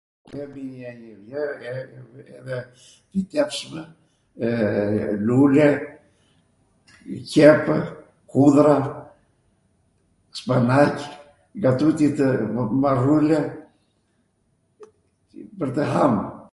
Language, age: Arvanitika Albanian, 70-79